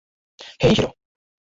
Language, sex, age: Bengali, male, 19-29